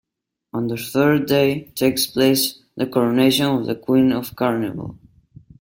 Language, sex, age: English, male, under 19